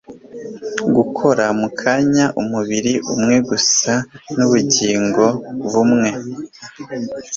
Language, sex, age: Kinyarwanda, male, 19-29